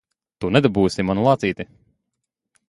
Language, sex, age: Latvian, male, 19-29